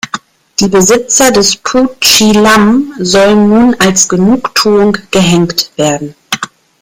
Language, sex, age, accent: German, female, 40-49, Deutschland Deutsch